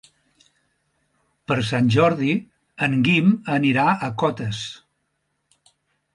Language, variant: Catalan, Central